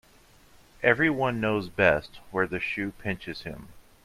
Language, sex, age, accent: English, male, 19-29, United States English